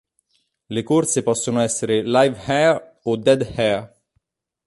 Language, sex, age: Italian, male, 40-49